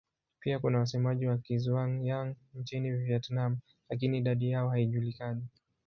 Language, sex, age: Swahili, male, 19-29